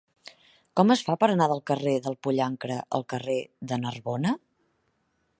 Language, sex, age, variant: Catalan, female, 40-49, Central